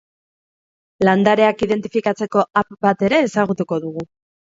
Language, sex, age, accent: Basque, female, 30-39, Mendebalekoa (Araba, Bizkaia, Gipuzkoako mendebaleko herri batzuk)